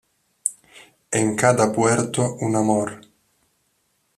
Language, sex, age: Italian, male, 19-29